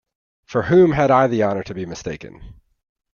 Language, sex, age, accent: English, male, 40-49, United States English